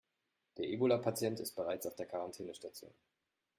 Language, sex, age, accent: German, male, 30-39, Deutschland Deutsch